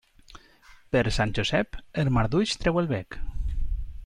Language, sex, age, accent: Catalan, male, 40-49, valencià